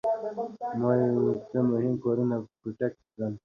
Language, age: Pashto, under 19